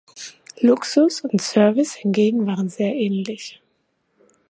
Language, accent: German, Deutschland Deutsch